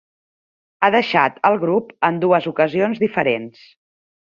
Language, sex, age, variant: Catalan, female, 40-49, Central